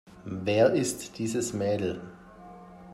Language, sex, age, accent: German, male, 50-59, Deutschland Deutsch